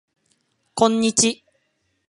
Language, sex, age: Japanese, male, 19-29